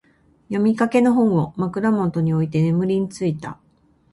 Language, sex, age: Japanese, female, 50-59